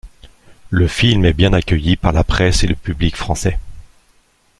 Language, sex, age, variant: French, male, 40-49, Français de métropole